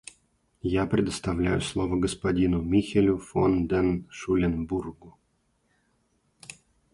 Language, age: Russian, 30-39